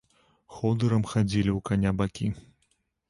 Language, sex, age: Belarusian, male, 30-39